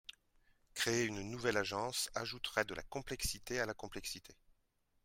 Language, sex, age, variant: French, male, 40-49, Français de métropole